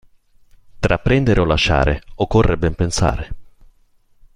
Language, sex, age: Italian, male, 19-29